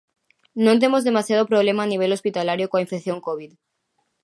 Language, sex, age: Galician, female, 19-29